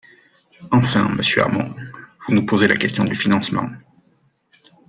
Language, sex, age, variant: French, male, 40-49, Français de métropole